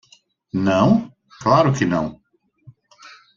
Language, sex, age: Portuguese, male, 30-39